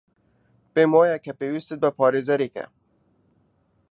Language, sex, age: Central Kurdish, male, 19-29